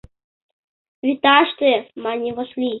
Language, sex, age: Mari, male, under 19